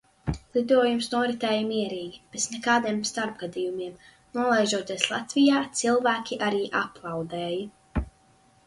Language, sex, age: Latvian, female, under 19